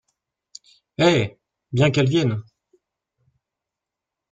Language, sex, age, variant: French, male, 19-29, Français de métropole